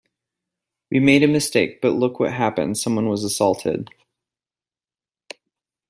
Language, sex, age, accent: English, male, 30-39, United States English